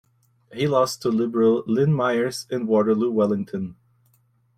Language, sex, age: English, male, 19-29